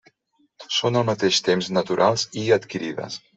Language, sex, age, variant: Catalan, male, 50-59, Central